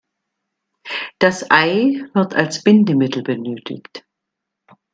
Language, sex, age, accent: German, female, 50-59, Deutschland Deutsch